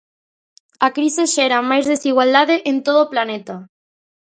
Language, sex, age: Galician, female, under 19